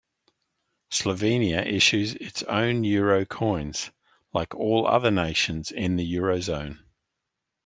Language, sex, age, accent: English, male, 50-59, Australian English